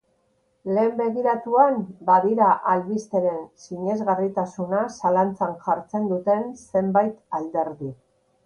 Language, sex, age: Basque, female, 60-69